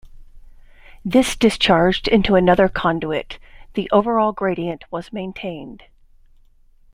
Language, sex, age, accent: English, female, 50-59, United States English